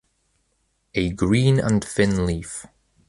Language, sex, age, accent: English, male, under 19, England English